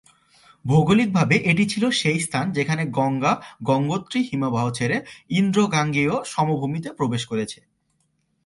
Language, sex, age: Bengali, male, 19-29